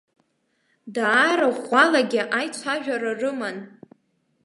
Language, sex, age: Abkhazian, female, under 19